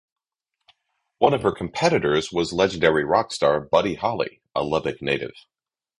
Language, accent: English, United States English